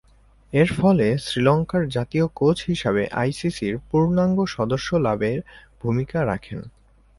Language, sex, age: Bengali, male, 19-29